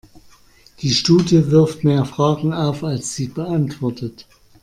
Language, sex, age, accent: German, male, 50-59, Deutschland Deutsch